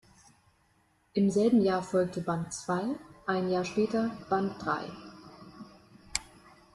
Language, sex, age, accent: German, female, 19-29, Deutschland Deutsch